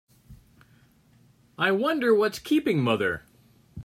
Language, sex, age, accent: English, male, 60-69, United States English